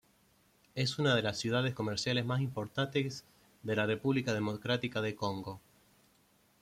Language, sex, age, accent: Spanish, male, 30-39, Rioplatense: Argentina, Uruguay, este de Bolivia, Paraguay